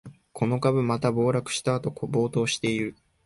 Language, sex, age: Japanese, male, 19-29